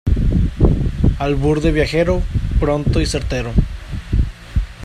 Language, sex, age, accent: Spanish, male, 19-29, México